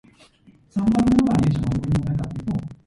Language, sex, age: English, female, 19-29